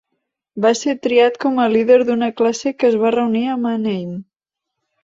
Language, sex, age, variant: Catalan, female, 19-29, Central